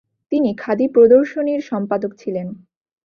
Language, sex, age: Bengali, female, 19-29